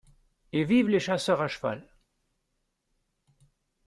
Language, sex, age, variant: French, male, 60-69, Français de métropole